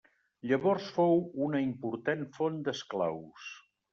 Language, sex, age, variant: Catalan, male, 60-69, Septentrional